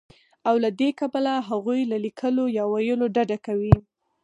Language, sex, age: Pashto, female, under 19